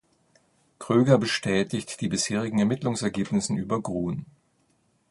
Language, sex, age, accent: German, male, 50-59, Deutschland Deutsch